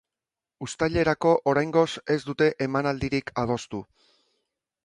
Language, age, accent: Basque, 40-49, Mendebalekoa (Araba, Bizkaia, Gipuzkoako mendebaleko herri batzuk)